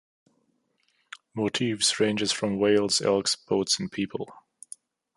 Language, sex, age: English, male, 19-29